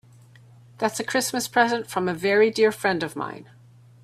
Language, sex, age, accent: English, female, 50-59, Canadian English